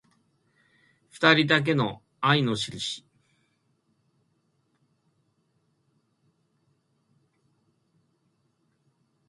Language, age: Japanese, 60-69